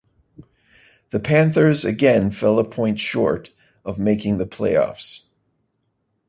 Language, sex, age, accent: English, male, 40-49, United States English